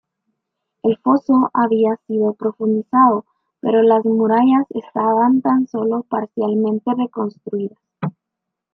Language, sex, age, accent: Spanish, female, 19-29, América central